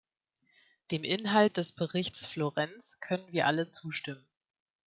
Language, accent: German, Deutschland Deutsch